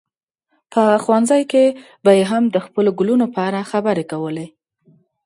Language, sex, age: Pashto, female, 30-39